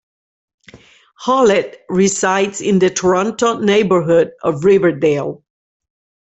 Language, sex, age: English, female, 60-69